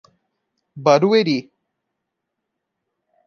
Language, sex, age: Portuguese, male, 30-39